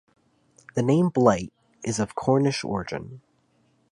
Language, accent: English, United States English